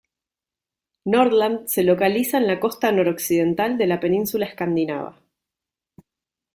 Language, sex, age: Spanish, female, 30-39